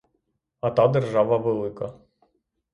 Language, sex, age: Ukrainian, male, 30-39